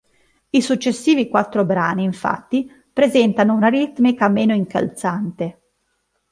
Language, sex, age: Italian, female, 30-39